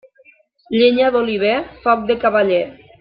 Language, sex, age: Catalan, female, 30-39